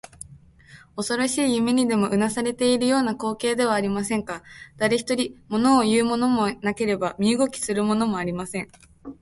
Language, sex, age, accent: Japanese, female, under 19, 標準語